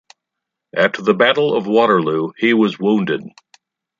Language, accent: English, United States English